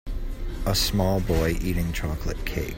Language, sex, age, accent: English, male, 19-29, United States English